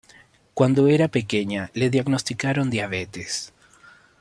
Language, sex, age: Spanish, male, 19-29